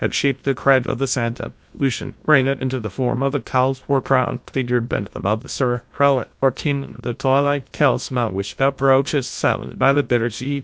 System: TTS, GlowTTS